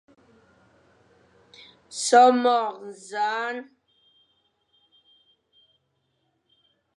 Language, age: Fang, under 19